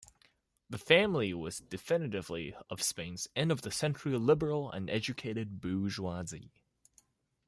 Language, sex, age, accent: English, male, under 19, Hong Kong English